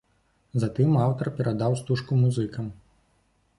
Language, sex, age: Belarusian, male, 19-29